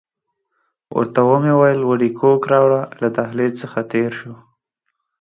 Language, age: Pashto, 19-29